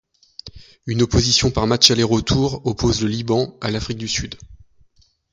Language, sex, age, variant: French, male, 40-49, Français de métropole